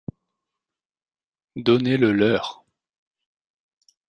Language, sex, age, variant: French, male, 30-39, Français de métropole